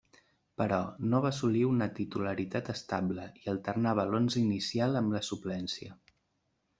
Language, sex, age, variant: Catalan, male, 19-29, Central